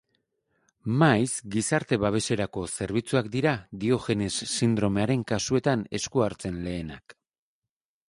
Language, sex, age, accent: Basque, male, 40-49, Erdialdekoa edo Nafarra (Gipuzkoa, Nafarroa)